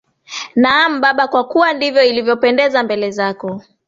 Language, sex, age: Swahili, female, 19-29